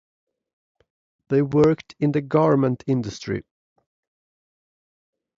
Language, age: English, 40-49